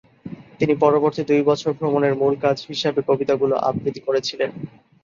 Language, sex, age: Bengali, male, 19-29